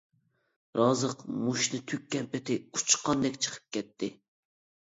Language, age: Uyghur, 19-29